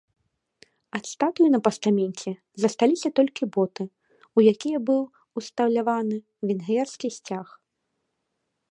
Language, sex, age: Belarusian, female, 19-29